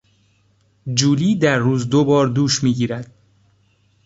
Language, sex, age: Persian, male, 19-29